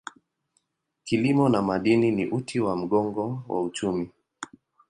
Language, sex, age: Swahili, male, 30-39